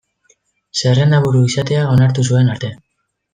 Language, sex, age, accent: Basque, female, 19-29, Mendebalekoa (Araba, Bizkaia, Gipuzkoako mendebaleko herri batzuk)